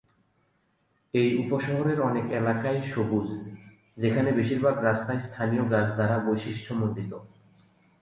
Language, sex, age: Bengali, male, 30-39